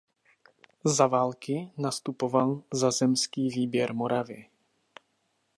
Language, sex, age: Czech, male, 30-39